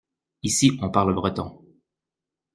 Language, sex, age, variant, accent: French, male, 30-39, Français d'Amérique du Nord, Français du Canada